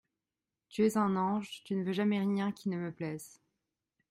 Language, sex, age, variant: French, female, 19-29, Français de métropole